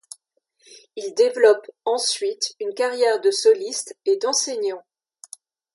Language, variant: French, Français de métropole